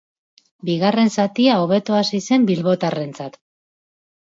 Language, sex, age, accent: Basque, female, 40-49, Mendebalekoa (Araba, Bizkaia, Gipuzkoako mendebaleko herri batzuk)